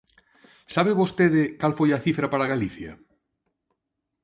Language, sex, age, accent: Galician, male, 40-49, Normativo (estándar); Neofalante